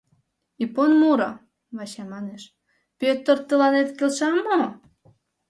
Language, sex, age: Mari, female, under 19